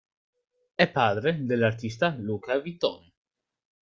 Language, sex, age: Italian, male, under 19